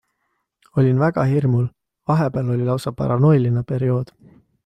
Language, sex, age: Estonian, male, 19-29